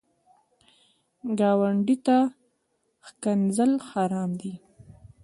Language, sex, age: Pashto, female, 19-29